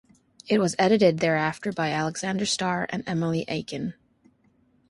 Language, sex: English, female